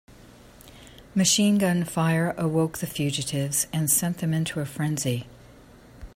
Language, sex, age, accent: English, female, 60-69, United States English